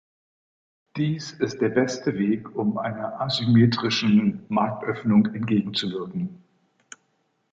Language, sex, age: German, male, 60-69